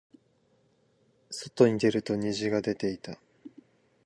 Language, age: Japanese, 19-29